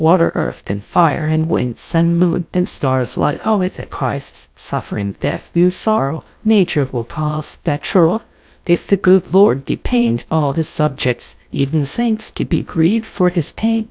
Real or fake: fake